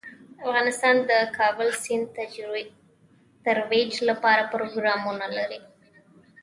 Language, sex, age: Pashto, female, 19-29